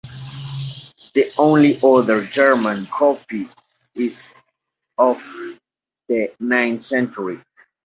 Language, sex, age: English, male, 30-39